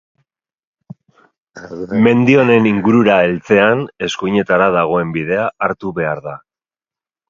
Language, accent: Basque, Erdialdekoa edo Nafarra (Gipuzkoa, Nafarroa)